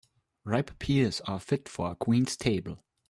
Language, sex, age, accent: English, male, 19-29, United States English